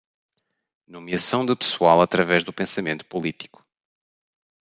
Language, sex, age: Portuguese, male, 40-49